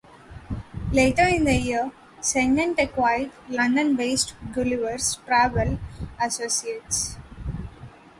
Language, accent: English, United States English